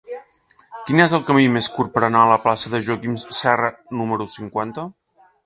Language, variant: Catalan, Nord-Occidental